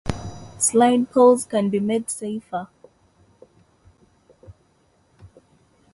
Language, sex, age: English, female, 19-29